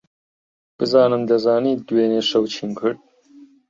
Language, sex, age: Central Kurdish, male, 30-39